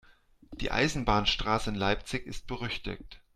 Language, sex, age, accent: German, male, 40-49, Deutschland Deutsch